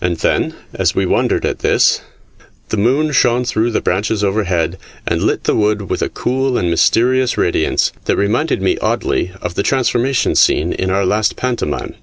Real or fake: real